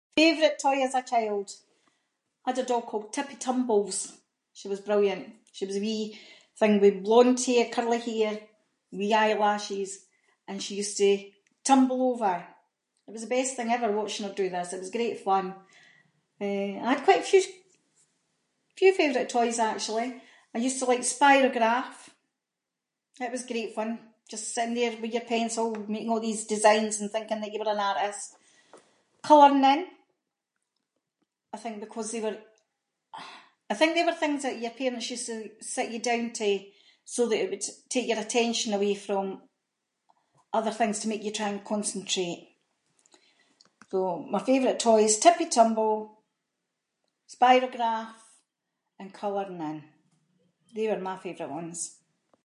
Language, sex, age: Scots, female, 50-59